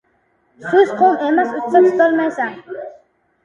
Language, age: Uzbek, under 19